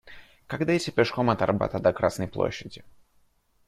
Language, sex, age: Russian, male, 19-29